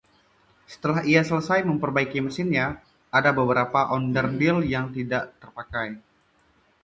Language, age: Indonesian, 19-29